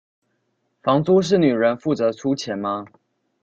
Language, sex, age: Chinese, male, 19-29